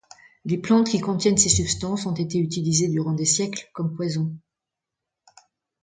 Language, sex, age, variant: French, female, 60-69, Français de métropole